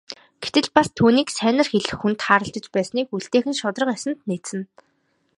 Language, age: Mongolian, 19-29